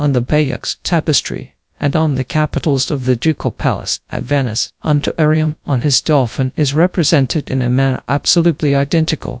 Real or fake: fake